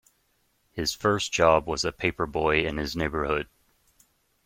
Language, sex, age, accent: English, male, 30-39, United States English